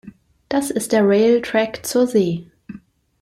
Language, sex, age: German, female, 40-49